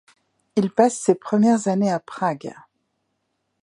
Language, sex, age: French, female, 50-59